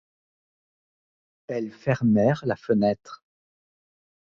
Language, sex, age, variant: French, male, 30-39, Français de métropole